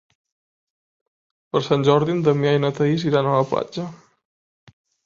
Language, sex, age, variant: Catalan, male, 19-29, Central